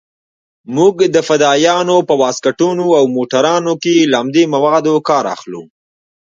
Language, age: Pashto, 19-29